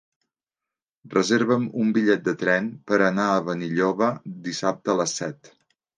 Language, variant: Catalan, Central